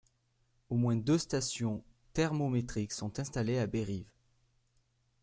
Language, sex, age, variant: French, male, under 19, Français de métropole